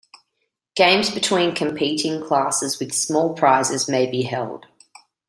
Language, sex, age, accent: English, female, 30-39, Australian English